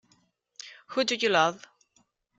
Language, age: Italian, 19-29